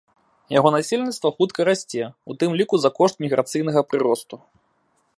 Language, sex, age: Belarusian, male, 19-29